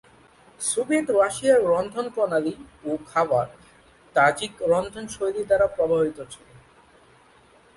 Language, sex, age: Bengali, male, 19-29